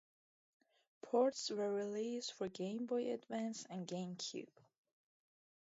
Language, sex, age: English, female, under 19